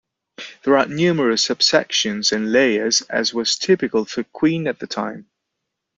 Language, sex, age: English, male, 30-39